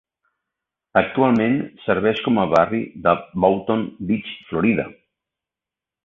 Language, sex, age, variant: Catalan, male, 60-69, Central